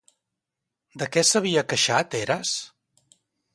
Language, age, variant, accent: Catalan, 50-59, Central, central